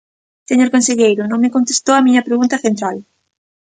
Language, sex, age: Galician, female, 19-29